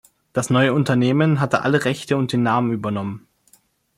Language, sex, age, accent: German, male, 19-29, Deutschland Deutsch